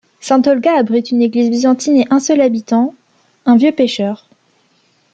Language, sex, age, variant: French, female, under 19, Français de métropole